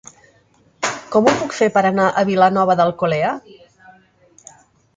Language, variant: Catalan, Central